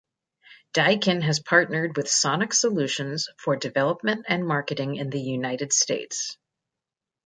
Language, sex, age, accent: English, female, 40-49, United States English